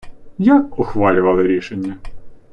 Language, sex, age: Ukrainian, male, 30-39